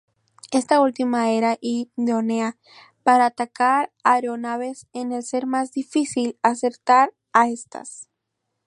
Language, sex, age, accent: Spanish, female, under 19, México